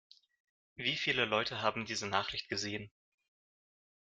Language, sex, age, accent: German, male, 19-29, Russisch Deutsch